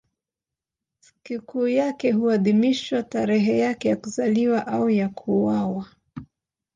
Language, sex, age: Swahili, female, 50-59